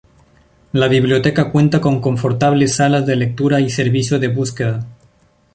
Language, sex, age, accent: Spanish, male, 19-29, Andino-Pacífico: Colombia, Perú, Ecuador, oeste de Bolivia y Venezuela andina